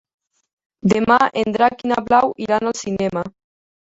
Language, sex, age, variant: Catalan, female, under 19, Nord-Occidental